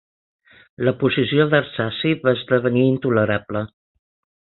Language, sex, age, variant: Catalan, female, 60-69, Central